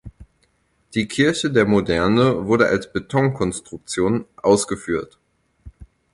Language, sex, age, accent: German, male, 19-29, Deutschland Deutsch